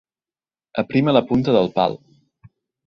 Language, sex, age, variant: Catalan, male, 30-39, Central